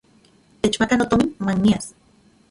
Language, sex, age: Central Puebla Nahuatl, female, 40-49